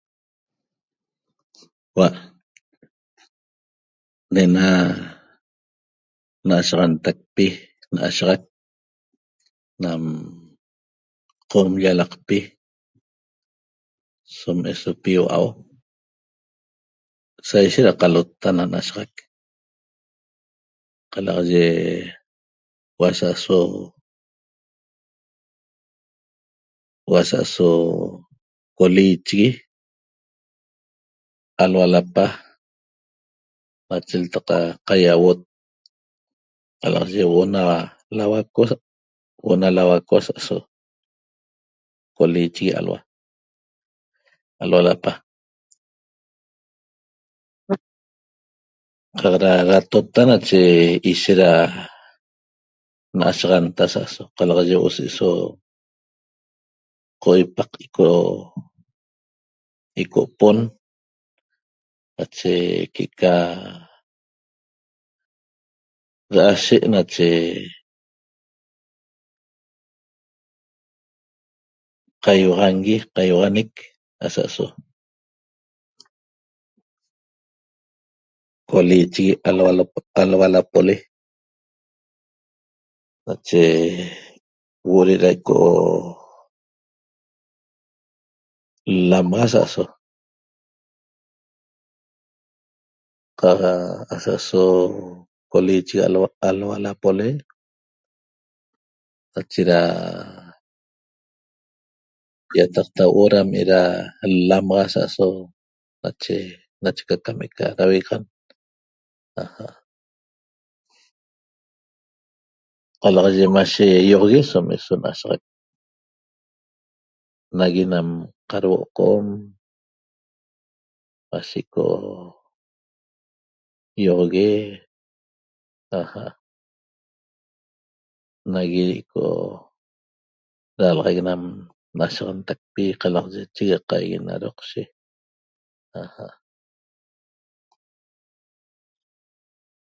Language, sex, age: Toba, male, 60-69